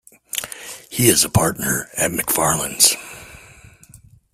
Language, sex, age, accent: English, male, 40-49, United States English